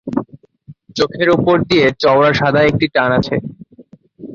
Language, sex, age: Bengali, male, 19-29